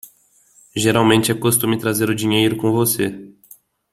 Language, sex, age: Portuguese, male, 19-29